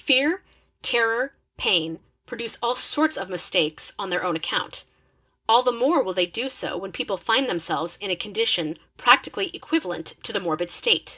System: none